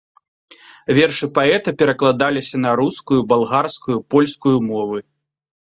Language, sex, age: Belarusian, male, 40-49